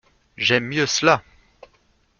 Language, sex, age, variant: French, male, 40-49, Français de métropole